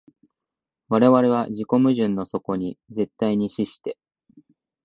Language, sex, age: Japanese, male, 19-29